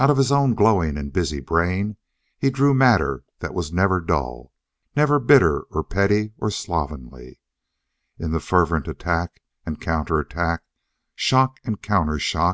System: none